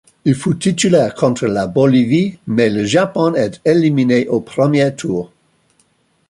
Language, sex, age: French, male, 60-69